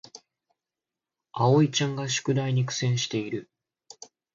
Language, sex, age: Japanese, male, 19-29